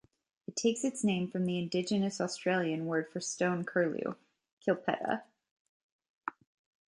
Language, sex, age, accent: English, female, 30-39, United States English